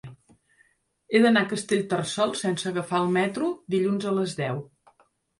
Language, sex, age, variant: Catalan, female, 50-59, Central